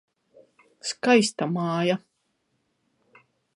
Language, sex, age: Latvian, female, 50-59